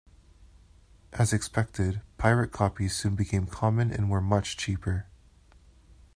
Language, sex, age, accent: English, male, 19-29, Canadian English